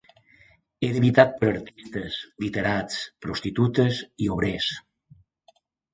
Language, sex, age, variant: Catalan, male, 60-69, Balear